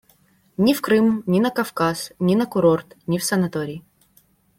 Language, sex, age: Russian, female, 19-29